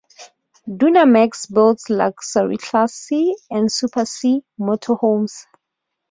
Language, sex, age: English, female, 30-39